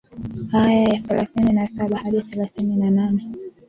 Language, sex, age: Swahili, female, 19-29